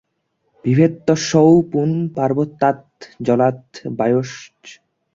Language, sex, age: Bengali, male, under 19